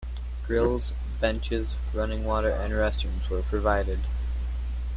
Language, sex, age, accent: English, male, under 19, United States English